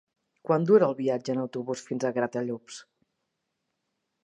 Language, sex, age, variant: Catalan, female, 40-49, Central